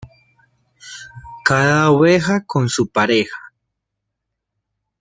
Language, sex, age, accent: Spanish, male, 30-39, Andino-Pacífico: Colombia, Perú, Ecuador, oeste de Bolivia y Venezuela andina